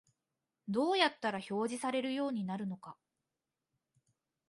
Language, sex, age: Japanese, female, 19-29